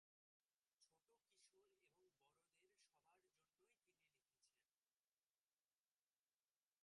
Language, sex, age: Bengali, male, under 19